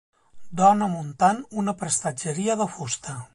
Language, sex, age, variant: Catalan, male, 40-49, Central